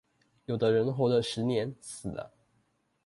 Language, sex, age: Chinese, male, 19-29